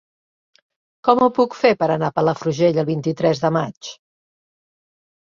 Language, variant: Catalan, Central